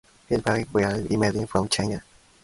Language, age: English, 19-29